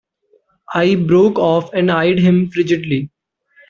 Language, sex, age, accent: English, male, under 19, United States English